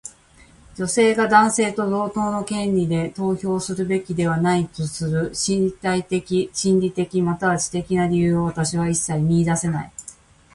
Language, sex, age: Japanese, female, 40-49